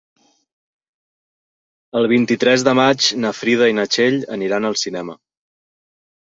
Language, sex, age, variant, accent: Catalan, male, 30-39, Central, central